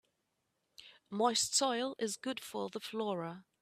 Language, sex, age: English, female, 40-49